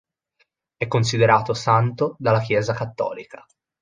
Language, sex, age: Italian, male, 19-29